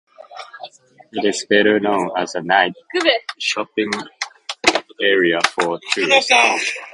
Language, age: English, 19-29